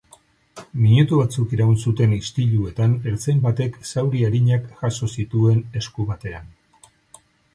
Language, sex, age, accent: Basque, male, 50-59, Mendebalekoa (Araba, Bizkaia, Gipuzkoako mendebaleko herri batzuk)